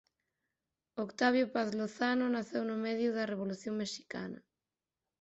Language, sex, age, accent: Galician, female, 30-39, Normativo (estándar)